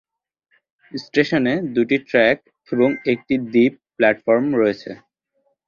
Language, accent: Bengali, Bangladeshi